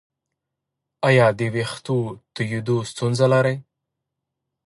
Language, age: Pashto, 19-29